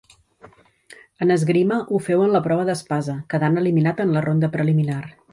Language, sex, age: Catalan, female, 50-59